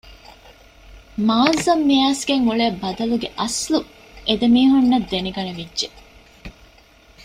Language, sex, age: Divehi, female, 19-29